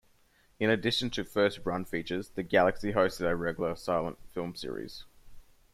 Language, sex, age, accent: English, male, 19-29, Australian English